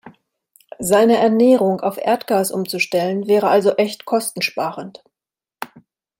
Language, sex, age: German, female, 50-59